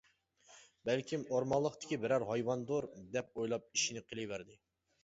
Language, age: Uyghur, 19-29